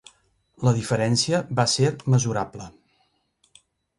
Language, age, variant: Catalan, 60-69, Central